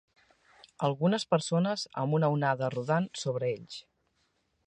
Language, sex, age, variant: Catalan, female, 40-49, Central